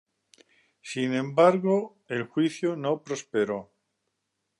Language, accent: Spanish, España: Norte peninsular (Asturias, Castilla y León, Cantabria, País Vasco, Navarra, Aragón, La Rioja, Guadalajara, Cuenca)